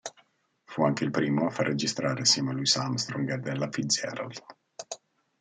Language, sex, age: Italian, male, 40-49